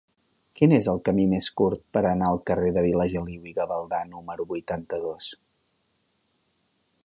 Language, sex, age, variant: Catalan, male, 50-59, Central